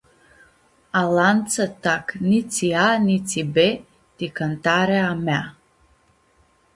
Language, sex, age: Aromanian, female, 30-39